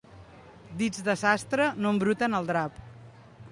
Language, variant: Catalan, Central